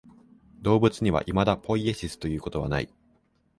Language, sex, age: Japanese, male, 19-29